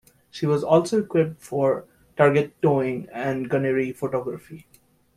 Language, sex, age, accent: English, male, 19-29, United States English